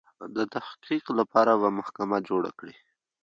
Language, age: Pashto, 19-29